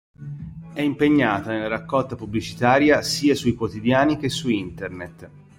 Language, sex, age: Italian, male, 30-39